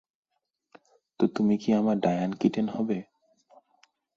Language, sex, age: Bengali, male, 19-29